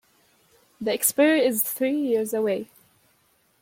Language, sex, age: English, female, 19-29